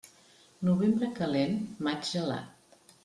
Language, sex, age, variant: Catalan, female, 50-59, Central